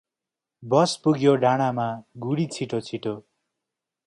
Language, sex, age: Nepali, male, 19-29